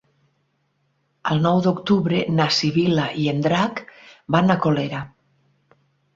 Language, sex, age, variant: Catalan, female, 50-59, Nord-Occidental